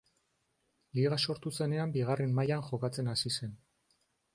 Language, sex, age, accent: Basque, male, 30-39, Erdialdekoa edo Nafarra (Gipuzkoa, Nafarroa)